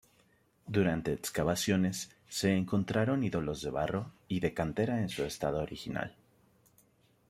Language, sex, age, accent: Spanish, male, 19-29, México